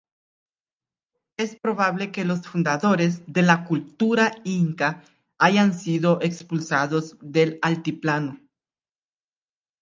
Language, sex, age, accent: Spanish, male, 19-29, América central